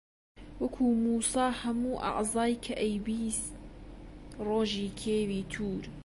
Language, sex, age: Central Kurdish, female, 19-29